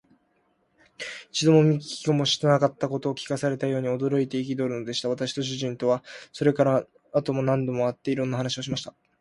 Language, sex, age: Japanese, male, 19-29